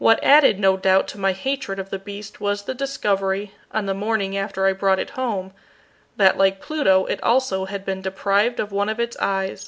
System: none